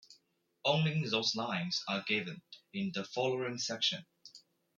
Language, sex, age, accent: English, male, 19-29, United States English